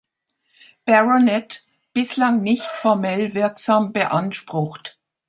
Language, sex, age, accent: German, female, 70-79, Deutschland Deutsch